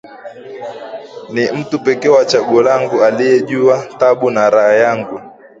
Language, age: Swahili, 19-29